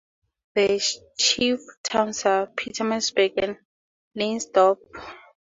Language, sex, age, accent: English, female, 19-29, Southern African (South Africa, Zimbabwe, Namibia)